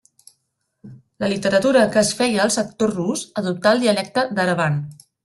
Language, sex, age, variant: Catalan, female, 19-29, Nord-Occidental